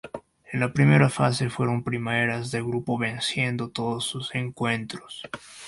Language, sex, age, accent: Spanish, male, 19-29, Andino-Pacífico: Colombia, Perú, Ecuador, oeste de Bolivia y Venezuela andina